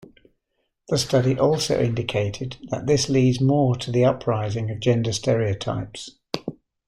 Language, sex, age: English, male, 60-69